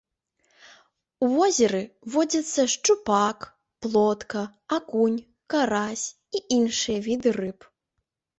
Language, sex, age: Belarusian, female, under 19